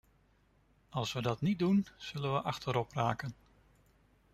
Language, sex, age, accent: Dutch, male, 40-49, Nederlands Nederlands